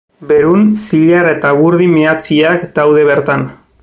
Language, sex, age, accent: Basque, male, 30-39, Erdialdekoa edo Nafarra (Gipuzkoa, Nafarroa)